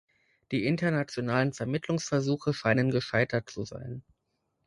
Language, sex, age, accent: German, male, 30-39, Deutschland Deutsch